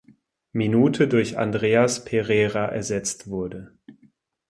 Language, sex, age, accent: German, male, 30-39, Deutschland Deutsch